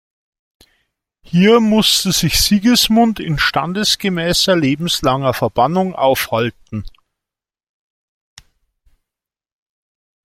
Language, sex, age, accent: German, male, 50-59, Deutschland Deutsch